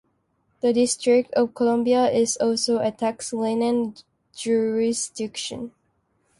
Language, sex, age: English, female, 19-29